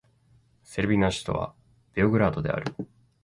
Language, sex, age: Japanese, male, 19-29